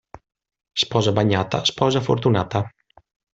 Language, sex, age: Italian, male, 30-39